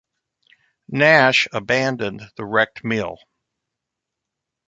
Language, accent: English, United States English